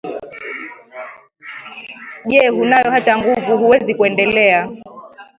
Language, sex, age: Swahili, female, 19-29